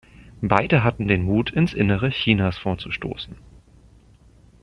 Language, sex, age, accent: German, male, 30-39, Deutschland Deutsch